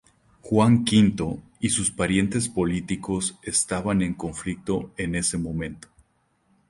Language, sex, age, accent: Spanish, male, 30-39, México